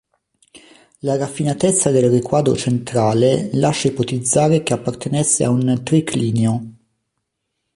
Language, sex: Italian, male